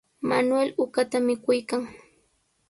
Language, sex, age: Sihuas Ancash Quechua, female, 30-39